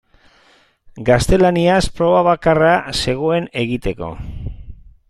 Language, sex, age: Basque, male, 60-69